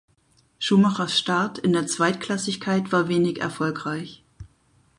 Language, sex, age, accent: German, female, 40-49, Deutschland Deutsch